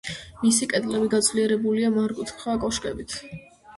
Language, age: Georgian, under 19